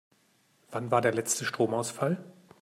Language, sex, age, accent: German, male, 50-59, Deutschland Deutsch